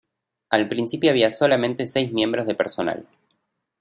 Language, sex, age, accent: Spanish, male, 30-39, Rioplatense: Argentina, Uruguay, este de Bolivia, Paraguay